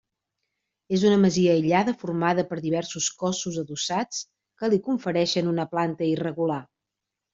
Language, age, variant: Catalan, 40-49, Central